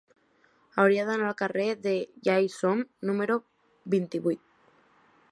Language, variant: Catalan, Septentrional